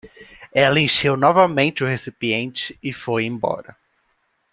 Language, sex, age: Portuguese, male, 19-29